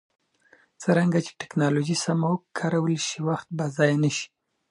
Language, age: Pashto, 19-29